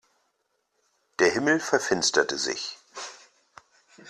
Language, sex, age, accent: German, male, 30-39, Deutschland Deutsch